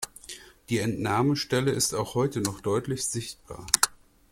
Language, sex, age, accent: German, male, 30-39, Deutschland Deutsch